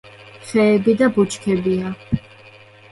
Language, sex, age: Georgian, female, 19-29